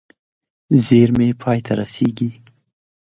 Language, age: Pashto, 19-29